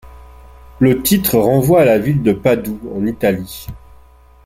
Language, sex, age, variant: French, male, 40-49, Français de métropole